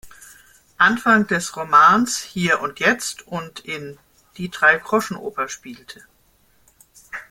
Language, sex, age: German, male, 50-59